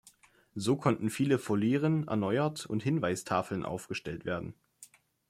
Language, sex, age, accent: German, male, 19-29, Deutschland Deutsch